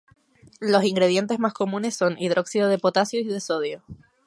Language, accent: Spanish, España: Islas Canarias